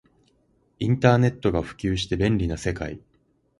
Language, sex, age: Japanese, male, 19-29